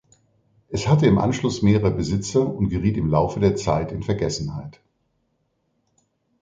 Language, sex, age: German, male, 60-69